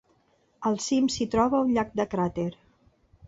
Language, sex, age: Catalan, female, 50-59